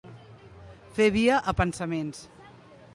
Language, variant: Catalan, Central